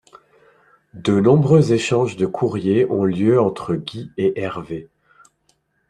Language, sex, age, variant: French, male, 40-49, Français de métropole